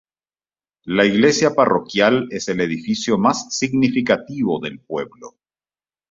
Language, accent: Spanish, Rioplatense: Argentina, Uruguay, este de Bolivia, Paraguay